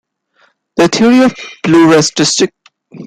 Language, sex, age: English, male, 19-29